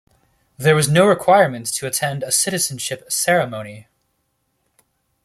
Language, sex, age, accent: English, male, 30-39, United States English